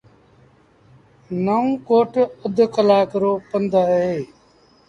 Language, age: Sindhi Bhil, 40-49